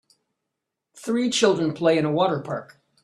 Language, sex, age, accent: English, male, 60-69, Canadian English